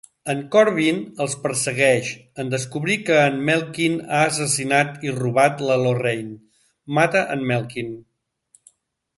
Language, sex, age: Catalan, male, 60-69